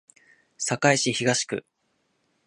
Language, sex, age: Japanese, male, 19-29